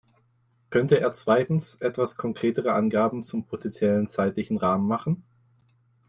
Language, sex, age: German, male, 19-29